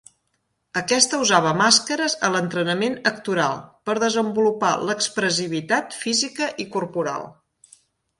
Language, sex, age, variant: Catalan, female, 40-49, Central